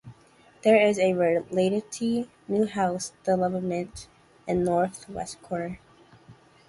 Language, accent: English, United States English